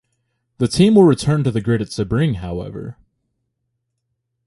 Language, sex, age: English, male, 19-29